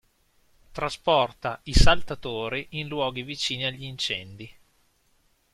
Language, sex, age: Italian, male, 30-39